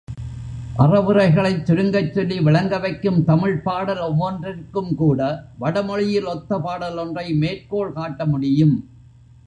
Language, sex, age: Tamil, male, 70-79